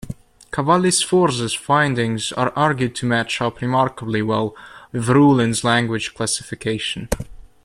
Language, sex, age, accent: English, male, 19-29, Scottish English